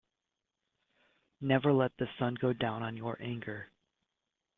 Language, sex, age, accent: English, male, 30-39, United States English